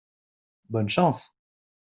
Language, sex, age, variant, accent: French, male, 30-39, Français d'Europe, Français de Belgique